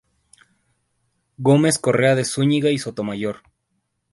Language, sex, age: Spanish, male, 30-39